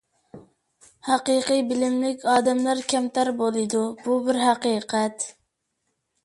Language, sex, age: Uyghur, male, under 19